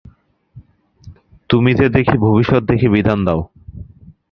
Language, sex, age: Bengali, male, 19-29